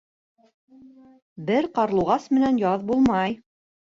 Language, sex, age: Bashkir, female, 30-39